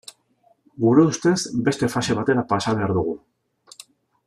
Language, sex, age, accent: Basque, male, 40-49, Mendebalekoa (Araba, Bizkaia, Gipuzkoako mendebaleko herri batzuk)